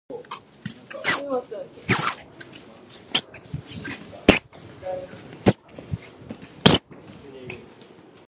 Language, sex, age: English, female, under 19